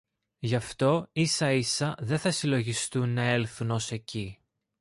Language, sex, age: Greek, male, 19-29